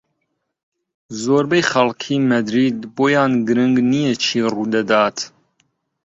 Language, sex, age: Central Kurdish, male, 30-39